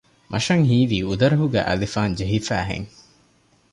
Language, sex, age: Divehi, male, 19-29